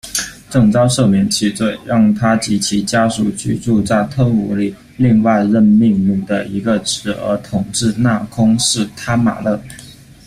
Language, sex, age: Chinese, male, 19-29